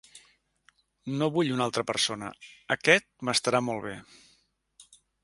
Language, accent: Catalan, central; septentrional